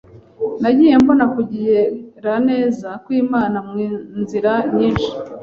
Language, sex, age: Kinyarwanda, female, 40-49